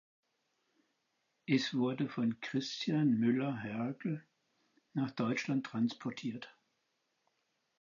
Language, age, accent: German, 70-79, Deutschland Deutsch